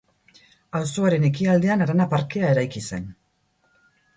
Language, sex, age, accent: Basque, female, 40-49, Erdialdekoa edo Nafarra (Gipuzkoa, Nafarroa)